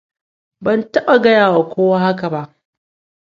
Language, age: Hausa, 19-29